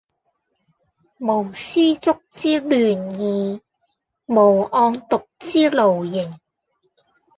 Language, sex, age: Cantonese, female, 30-39